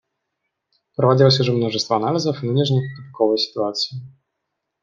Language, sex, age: Russian, male, 19-29